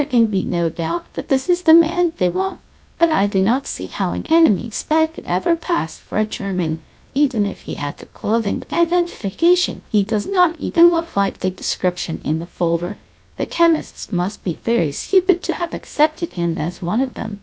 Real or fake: fake